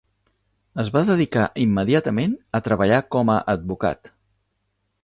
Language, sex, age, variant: Catalan, male, 50-59, Central